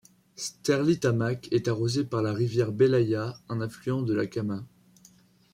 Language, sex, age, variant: French, male, under 19, Français de métropole